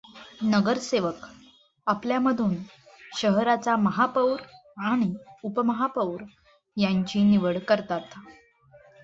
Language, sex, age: Marathi, female, 19-29